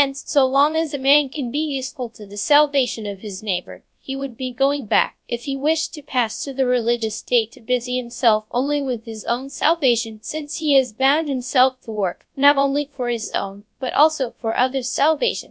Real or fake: fake